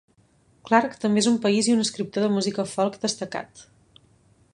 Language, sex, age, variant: Catalan, female, 19-29, Central